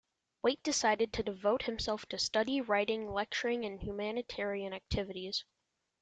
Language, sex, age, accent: English, male, under 19, United States English